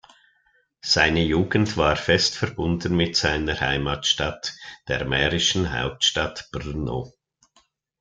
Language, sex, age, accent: German, male, 60-69, Schweizerdeutsch